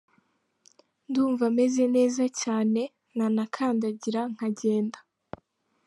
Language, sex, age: Kinyarwanda, female, 19-29